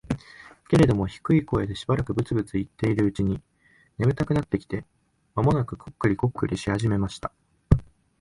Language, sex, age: Japanese, male, 19-29